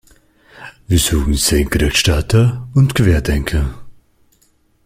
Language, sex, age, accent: German, male, 19-29, Österreichisches Deutsch